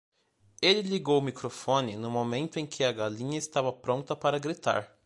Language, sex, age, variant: Portuguese, male, 19-29, Portuguese (Brasil)